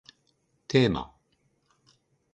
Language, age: Japanese, 50-59